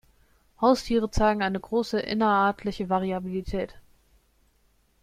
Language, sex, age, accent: German, female, 19-29, Deutschland Deutsch